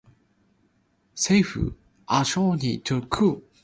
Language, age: Cantonese, 19-29